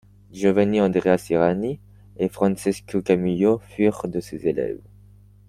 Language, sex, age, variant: French, male, 19-29, Français de métropole